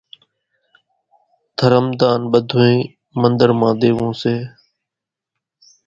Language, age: Kachi Koli, 19-29